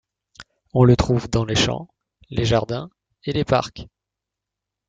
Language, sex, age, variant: French, male, 19-29, Français de métropole